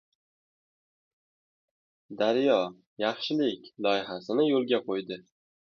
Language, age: Uzbek, 19-29